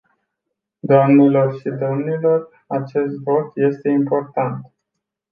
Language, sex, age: Romanian, male, 40-49